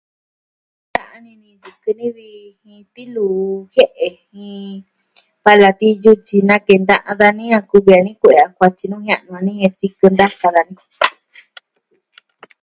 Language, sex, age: Southwestern Tlaxiaco Mixtec, female, 60-69